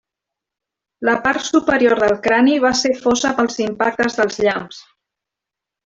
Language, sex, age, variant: Catalan, female, 40-49, Central